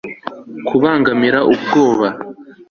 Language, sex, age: Kinyarwanda, male, 19-29